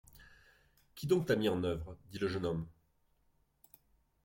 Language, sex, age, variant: French, male, 40-49, Français de métropole